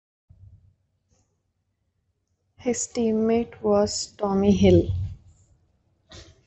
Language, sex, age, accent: English, female, 19-29, India and South Asia (India, Pakistan, Sri Lanka)